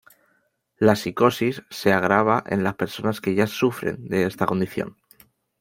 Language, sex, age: Spanish, male, 19-29